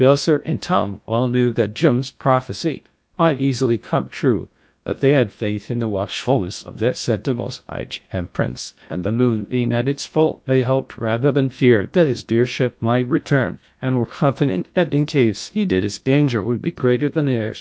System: TTS, GlowTTS